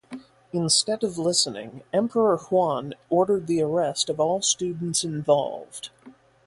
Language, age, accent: English, 19-29, United States English